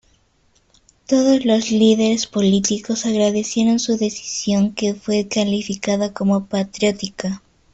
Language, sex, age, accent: Spanish, female, under 19, Andino-Pacífico: Colombia, Perú, Ecuador, oeste de Bolivia y Venezuela andina